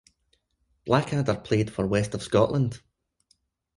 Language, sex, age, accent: English, male, 40-49, Scottish English